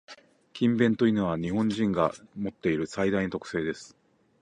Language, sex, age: Japanese, male, 40-49